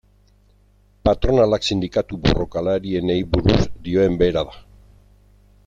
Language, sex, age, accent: Basque, male, 50-59, Erdialdekoa edo Nafarra (Gipuzkoa, Nafarroa)